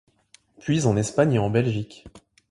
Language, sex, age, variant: French, male, 19-29, Français de métropole